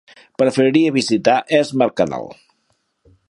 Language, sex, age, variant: Catalan, male, 50-59, Central